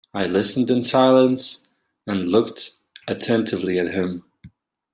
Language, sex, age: English, male, 19-29